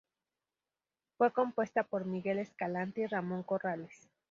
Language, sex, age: Spanish, female, 19-29